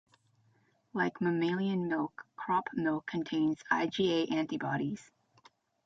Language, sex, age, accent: English, female, 30-39, United States English